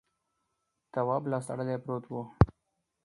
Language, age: Pashto, 19-29